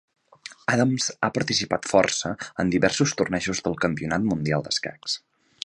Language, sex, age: Catalan, male, 19-29